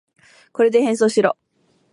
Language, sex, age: Japanese, female, 19-29